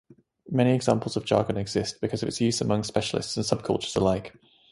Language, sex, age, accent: English, male, 19-29, England English